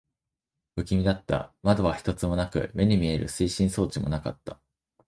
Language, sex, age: Japanese, male, under 19